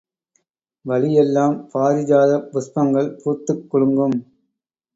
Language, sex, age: Tamil, male, 30-39